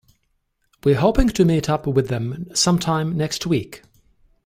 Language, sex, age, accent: English, male, 40-49, England English